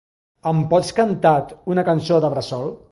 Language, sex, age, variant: Catalan, male, 50-59, Central